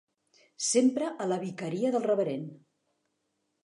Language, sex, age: Catalan, female, 60-69